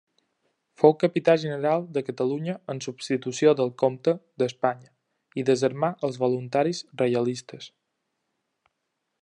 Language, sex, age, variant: Catalan, male, 19-29, Balear